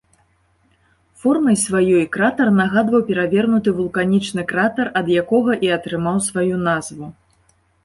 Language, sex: Belarusian, female